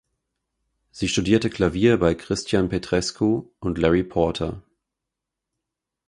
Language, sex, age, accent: German, male, 30-39, Deutschland Deutsch